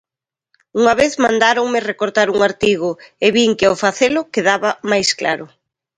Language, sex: Galician, female